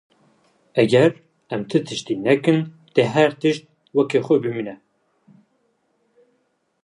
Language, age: Kurdish, 19-29